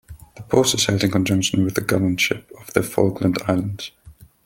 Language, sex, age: English, male, 19-29